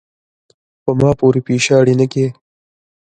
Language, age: Pashto, 19-29